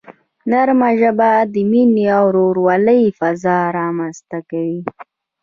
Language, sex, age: Pashto, female, 19-29